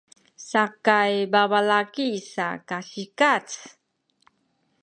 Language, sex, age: Sakizaya, female, 50-59